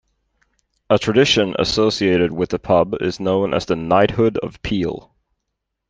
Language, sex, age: English, male, 30-39